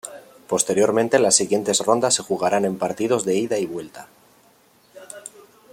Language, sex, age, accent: Spanish, male, 30-39, España: Norte peninsular (Asturias, Castilla y León, Cantabria, País Vasco, Navarra, Aragón, La Rioja, Guadalajara, Cuenca)